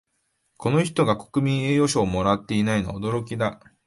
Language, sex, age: Japanese, male, 19-29